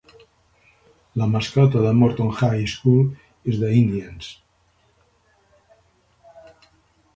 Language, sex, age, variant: Catalan, male, 60-69, Central